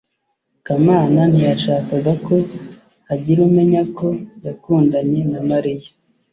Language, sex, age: Kinyarwanda, male, 30-39